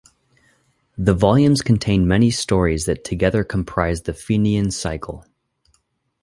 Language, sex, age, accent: English, male, 30-39, United States English